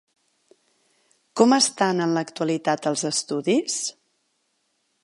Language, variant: Catalan, Central